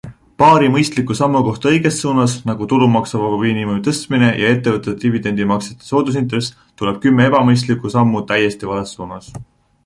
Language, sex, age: Estonian, male, 19-29